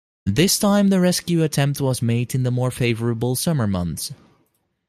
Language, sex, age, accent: English, male, 19-29, United States English